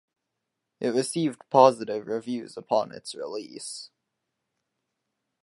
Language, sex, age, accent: English, male, under 19, United States English